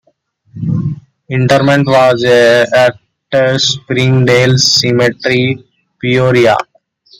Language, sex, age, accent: English, male, under 19, India and South Asia (India, Pakistan, Sri Lanka)